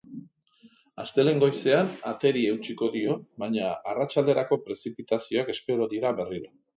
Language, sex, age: Basque, male, 60-69